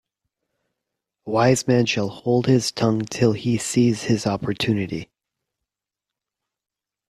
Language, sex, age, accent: English, male, 30-39, United States English